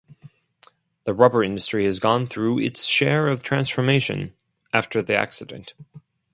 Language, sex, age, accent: English, male, 30-39, United States English